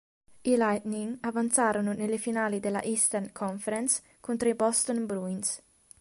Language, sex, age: Italian, female, 19-29